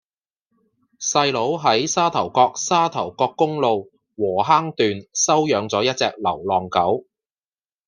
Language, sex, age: Cantonese, male, 40-49